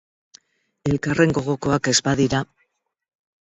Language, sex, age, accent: Basque, female, 60-69, Mendebalekoa (Araba, Bizkaia, Gipuzkoako mendebaleko herri batzuk)